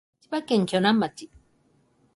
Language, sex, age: Japanese, female, 50-59